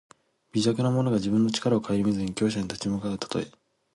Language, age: Japanese, 19-29